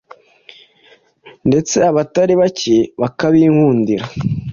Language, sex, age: Kinyarwanda, male, 19-29